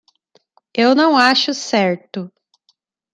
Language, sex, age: Portuguese, female, 30-39